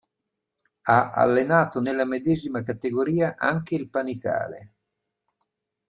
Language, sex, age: Italian, male, 60-69